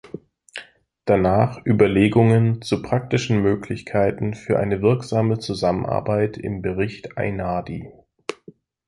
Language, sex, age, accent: German, male, 30-39, Deutschland Deutsch